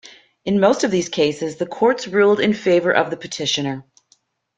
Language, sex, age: English, female, 50-59